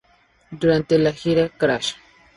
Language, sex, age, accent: Spanish, female, 19-29, México